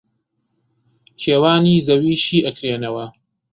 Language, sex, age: Central Kurdish, male, 19-29